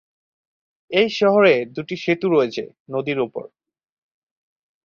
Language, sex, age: Bengali, male, 19-29